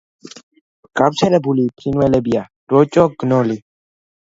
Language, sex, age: Georgian, male, under 19